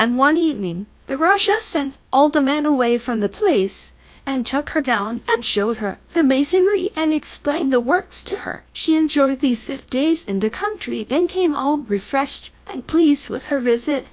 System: TTS, GlowTTS